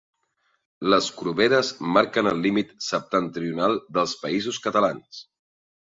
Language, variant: Catalan, Central